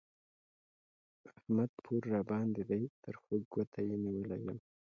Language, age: Pashto, 19-29